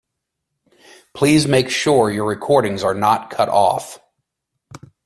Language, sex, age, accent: English, male, 30-39, United States English